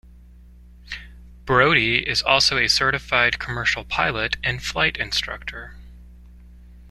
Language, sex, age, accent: English, male, 30-39, United States English